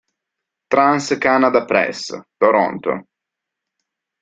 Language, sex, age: Italian, male, 30-39